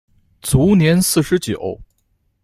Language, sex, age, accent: Chinese, male, 19-29, 出生地：河北省